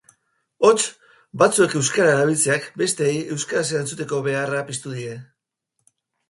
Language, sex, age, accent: Basque, male, 50-59, Mendebalekoa (Araba, Bizkaia, Gipuzkoako mendebaleko herri batzuk)